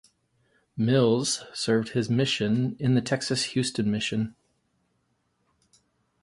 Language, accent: English, United States English